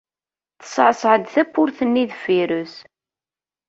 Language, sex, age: Kabyle, female, 30-39